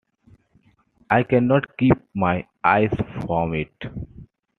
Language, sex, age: English, male, 19-29